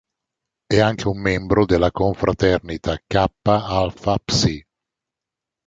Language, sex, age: Italian, male, 60-69